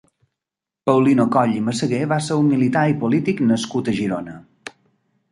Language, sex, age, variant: Catalan, male, 40-49, Balear